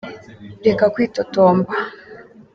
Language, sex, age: Kinyarwanda, female, 19-29